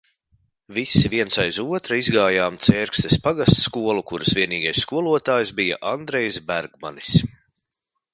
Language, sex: Latvian, male